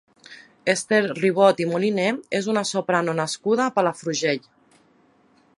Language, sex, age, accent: Catalan, female, 30-39, valencià